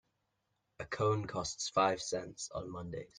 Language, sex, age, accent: English, male, under 19, England English